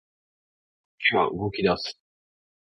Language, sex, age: Japanese, male, 40-49